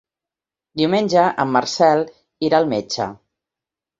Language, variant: Catalan, Central